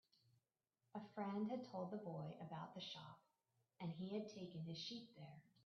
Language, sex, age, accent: English, female, 40-49, United States English